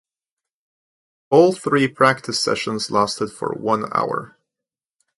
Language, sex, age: English, male, 19-29